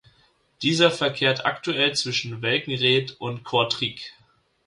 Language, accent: German, Deutschland Deutsch